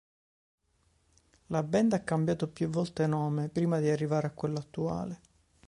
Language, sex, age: Italian, male, 30-39